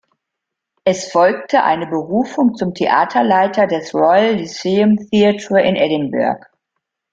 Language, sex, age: German, female, 60-69